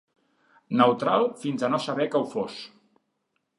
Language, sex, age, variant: Catalan, male, 50-59, Central